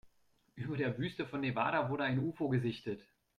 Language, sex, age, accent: German, male, 30-39, Deutschland Deutsch